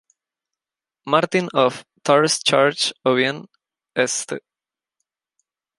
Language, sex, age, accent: Spanish, male, 19-29, España: Islas Canarias